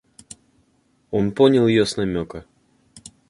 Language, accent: Russian, Русский